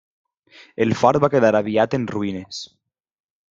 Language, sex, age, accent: Catalan, male, 19-29, valencià